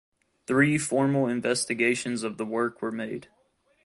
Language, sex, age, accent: English, male, 19-29, United States English